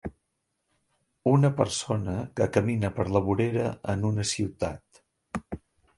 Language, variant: Catalan, Central